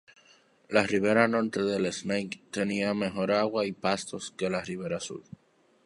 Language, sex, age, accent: Spanish, male, 19-29, Caribe: Cuba, Venezuela, Puerto Rico, República Dominicana, Panamá, Colombia caribeña, México caribeño, Costa del golfo de México